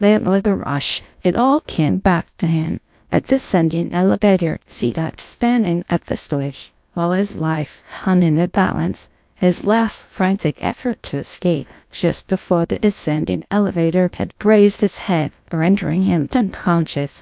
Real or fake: fake